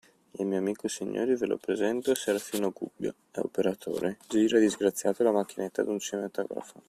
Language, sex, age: Italian, male, 19-29